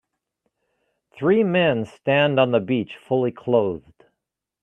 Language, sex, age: English, male, 50-59